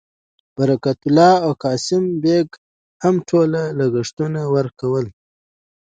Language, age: Pashto, 30-39